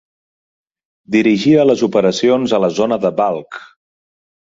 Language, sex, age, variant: Catalan, male, 30-39, Central